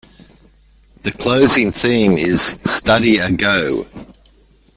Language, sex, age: English, male, 60-69